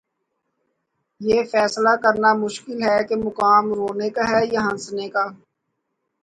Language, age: Urdu, 40-49